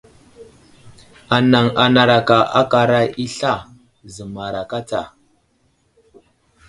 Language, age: Wuzlam, 19-29